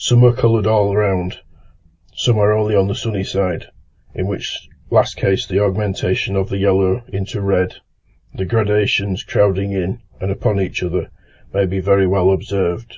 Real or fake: real